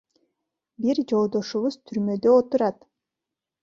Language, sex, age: Kyrgyz, female, 30-39